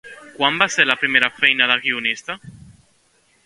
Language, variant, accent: Catalan, Central, central